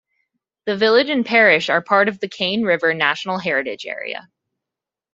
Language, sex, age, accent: English, female, 19-29, United States English